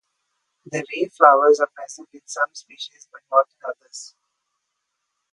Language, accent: English, India and South Asia (India, Pakistan, Sri Lanka)